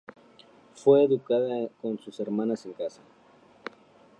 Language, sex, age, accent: Spanish, male, 19-29, México